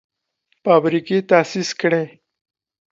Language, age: Pashto, 30-39